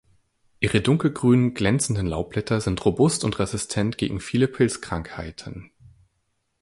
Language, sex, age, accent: German, male, 19-29, Deutschland Deutsch